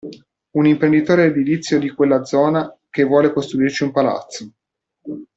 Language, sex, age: Italian, male, 30-39